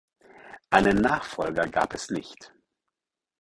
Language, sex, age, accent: German, male, 40-49, Deutschland Deutsch